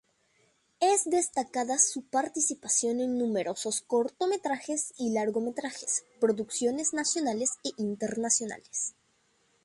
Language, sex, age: Spanish, female, 19-29